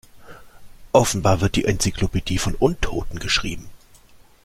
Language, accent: German, Deutschland Deutsch